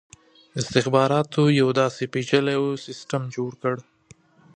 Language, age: Pashto, 19-29